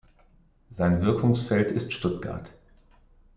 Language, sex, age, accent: German, male, 40-49, Deutschland Deutsch